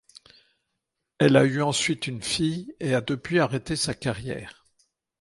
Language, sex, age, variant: French, male, 60-69, Français de métropole